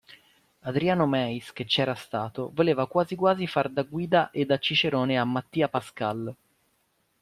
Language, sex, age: Italian, male, 30-39